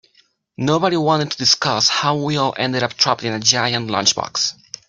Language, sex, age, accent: English, male, 30-39, United States English